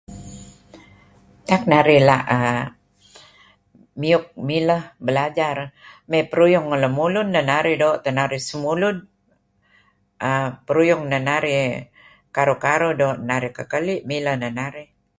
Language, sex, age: Kelabit, female, 70-79